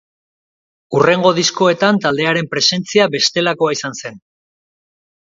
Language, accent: Basque, Erdialdekoa edo Nafarra (Gipuzkoa, Nafarroa)